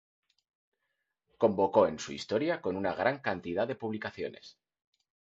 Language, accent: Spanish, España: Centro-Sur peninsular (Madrid, Toledo, Castilla-La Mancha)